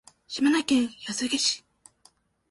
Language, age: Japanese, 19-29